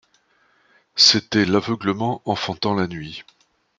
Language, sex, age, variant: French, male, 60-69, Français de métropole